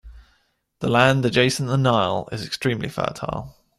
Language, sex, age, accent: English, male, 30-39, England English